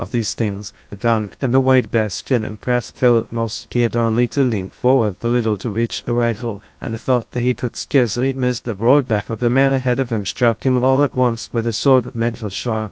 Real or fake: fake